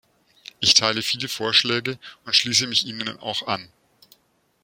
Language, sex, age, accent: German, male, 40-49, Deutschland Deutsch